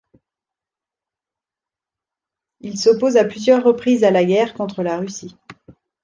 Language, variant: French, Français de métropole